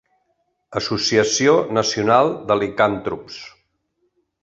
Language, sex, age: Catalan, male, 60-69